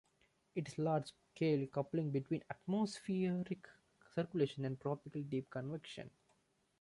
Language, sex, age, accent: English, male, 19-29, India and South Asia (India, Pakistan, Sri Lanka)